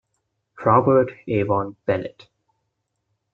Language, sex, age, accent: English, male, 19-29, India and South Asia (India, Pakistan, Sri Lanka)